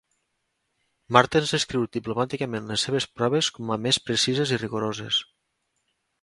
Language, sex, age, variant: Catalan, male, 30-39, Nord-Occidental